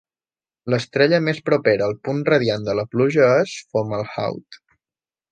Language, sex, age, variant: Catalan, male, 19-29, Balear